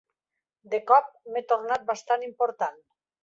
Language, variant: Catalan, Nord-Occidental